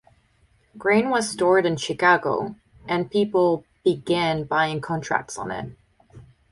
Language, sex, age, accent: English, female, 19-29, United States English